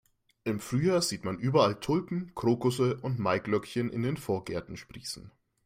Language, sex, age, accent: German, male, 19-29, Deutschland Deutsch